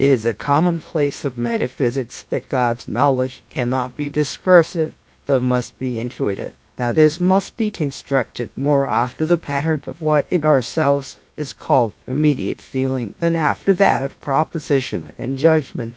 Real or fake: fake